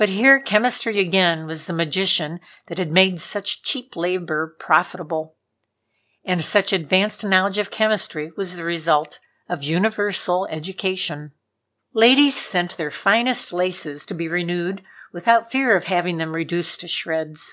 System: none